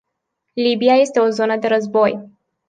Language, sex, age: Romanian, female, 19-29